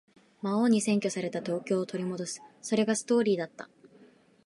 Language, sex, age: Japanese, female, 19-29